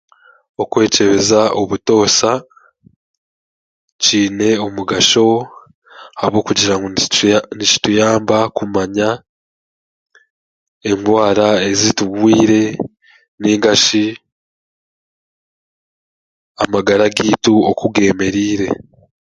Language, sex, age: Chiga, male, 19-29